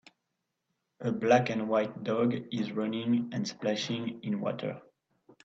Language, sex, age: English, male, 19-29